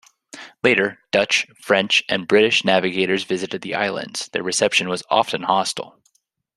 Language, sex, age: English, male, 19-29